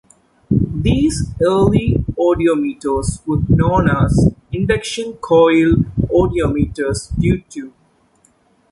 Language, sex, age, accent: English, male, 19-29, India and South Asia (India, Pakistan, Sri Lanka)